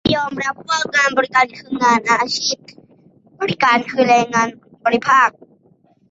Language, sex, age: Thai, male, 30-39